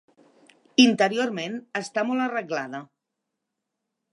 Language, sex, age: Catalan, female, 40-49